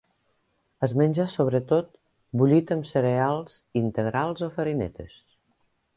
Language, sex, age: Catalan, female, 50-59